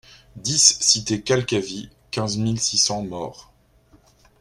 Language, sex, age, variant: French, male, 40-49, Français de métropole